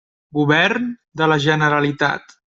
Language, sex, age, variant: Catalan, male, 30-39, Central